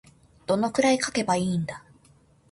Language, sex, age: Japanese, female, 19-29